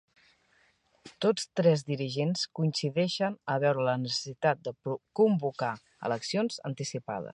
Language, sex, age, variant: Catalan, female, 40-49, Central